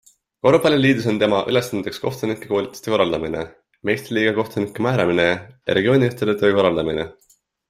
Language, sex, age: Estonian, male, 19-29